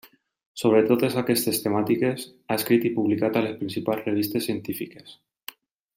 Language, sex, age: Catalan, male, 30-39